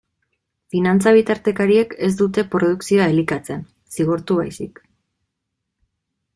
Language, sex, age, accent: Basque, female, 19-29, Erdialdekoa edo Nafarra (Gipuzkoa, Nafarroa)